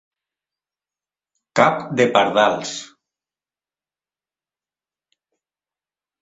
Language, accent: Catalan, valencià